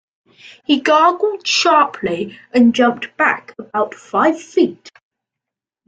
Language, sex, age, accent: English, male, under 19, England English